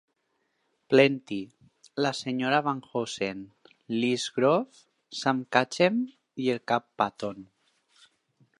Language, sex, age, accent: Catalan, male, 19-29, valencià